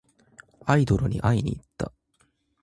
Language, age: Japanese, 19-29